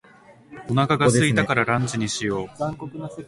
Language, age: Japanese, 19-29